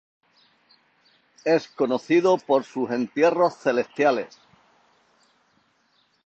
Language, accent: Spanish, España: Sur peninsular (Andalucia, Extremadura, Murcia)